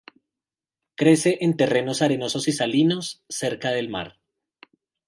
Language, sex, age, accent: Spanish, male, 30-39, Andino-Pacífico: Colombia, Perú, Ecuador, oeste de Bolivia y Venezuela andina